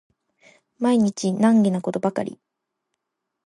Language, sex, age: Japanese, female, 19-29